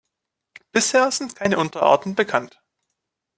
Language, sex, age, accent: German, male, 19-29, Deutschland Deutsch